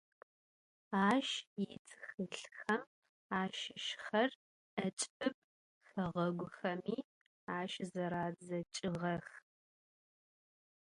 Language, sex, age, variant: Adyghe, female, 19-29, Адыгабзэ (Кирил, пстэумэ зэдыряе)